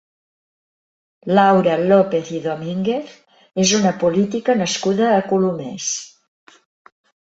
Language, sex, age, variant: Catalan, female, 60-69, Central